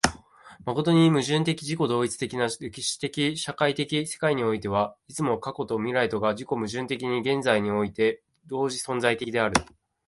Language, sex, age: Japanese, male, 19-29